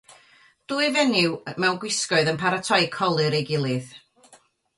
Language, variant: Welsh, North-Western Welsh